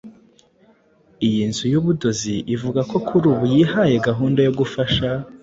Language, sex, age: Kinyarwanda, male, 19-29